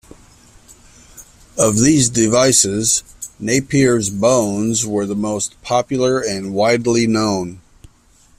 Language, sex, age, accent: English, male, 50-59, United States English